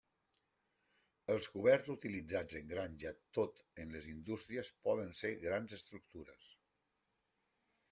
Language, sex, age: Catalan, male, 50-59